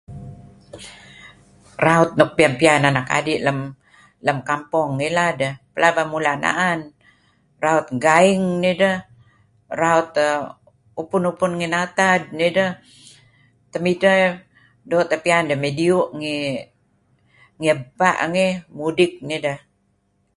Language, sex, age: Kelabit, female, 70-79